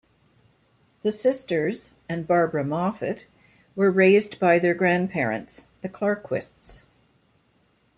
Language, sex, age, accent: English, female, 60-69, Canadian English